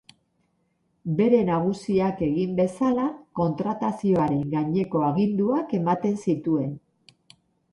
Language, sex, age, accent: Basque, female, 50-59, Mendebalekoa (Araba, Bizkaia, Gipuzkoako mendebaleko herri batzuk)